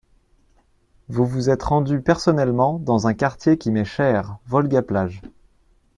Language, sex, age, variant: French, male, 19-29, Français de métropole